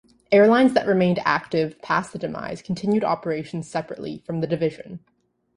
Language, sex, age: English, female, 19-29